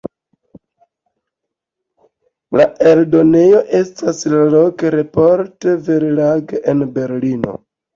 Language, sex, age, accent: Esperanto, male, 30-39, Internacia